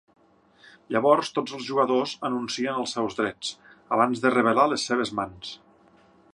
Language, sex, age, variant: Catalan, male, 30-39, Septentrional